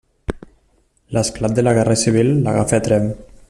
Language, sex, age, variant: Catalan, male, 19-29, Nord-Occidental